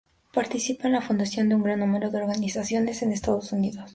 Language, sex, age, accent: Spanish, female, under 19, México